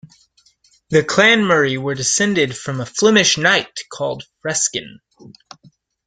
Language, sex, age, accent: English, male, 19-29, United States English